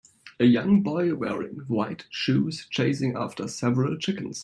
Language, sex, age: English, male, 19-29